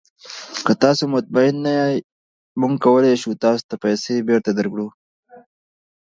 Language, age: Pashto, 19-29